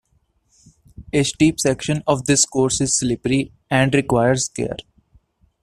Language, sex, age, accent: English, male, under 19, India and South Asia (India, Pakistan, Sri Lanka)